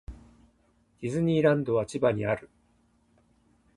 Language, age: Japanese, 50-59